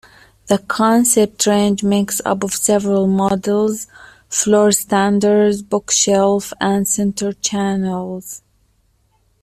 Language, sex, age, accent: English, female, 19-29, United States English